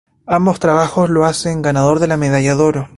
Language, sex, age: Spanish, male, 19-29